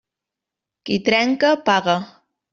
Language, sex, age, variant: Catalan, female, 19-29, Central